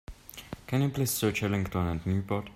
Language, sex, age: English, male, under 19